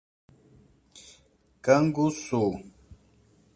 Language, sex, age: Portuguese, male, 30-39